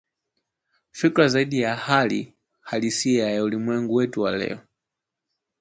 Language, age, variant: Swahili, 19-29, Kiswahili cha Bara ya Tanzania